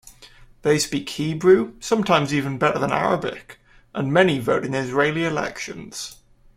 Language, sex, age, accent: English, male, 19-29, England English